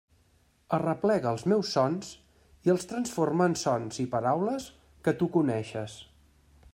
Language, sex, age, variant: Catalan, male, 50-59, Central